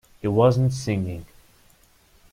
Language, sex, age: English, male, under 19